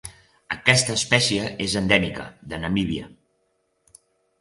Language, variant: Catalan, Central